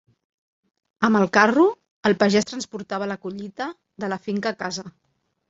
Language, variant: Catalan, Central